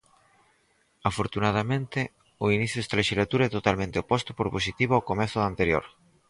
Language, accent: Galician, Normativo (estándar)